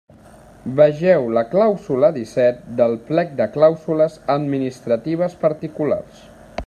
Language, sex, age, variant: Catalan, male, 40-49, Central